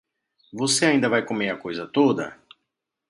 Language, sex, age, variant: Portuguese, male, 30-39, Portuguese (Brasil)